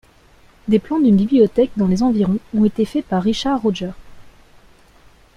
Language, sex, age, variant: French, female, 19-29, Français de métropole